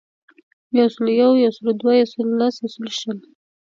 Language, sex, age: Pashto, female, 19-29